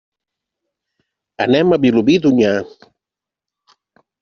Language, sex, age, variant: Catalan, male, 50-59, Central